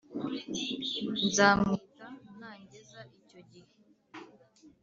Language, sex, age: Kinyarwanda, female, under 19